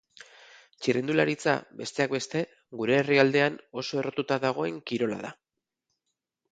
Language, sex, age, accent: Basque, male, 40-49, Mendebalekoa (Araba, Bizkaia, Gipuzkoako mendebaleko herri batzuk)